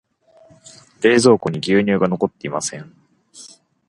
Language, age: Japanese, 19-29